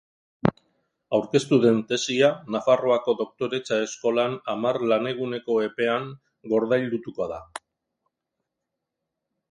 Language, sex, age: Basque, male, 50-59